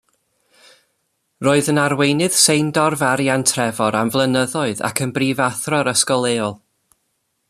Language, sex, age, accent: Welsh, male, 30-39, Y Deyrnas Unedig Cymraeg